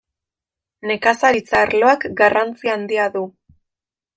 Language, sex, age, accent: Basque, female, 19-29, Mendebalekoa (Araba, Bizkaia, Gipuzkoako mendebaleko herri batzuk)